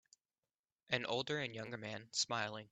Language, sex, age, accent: English, male, 19-29, United States English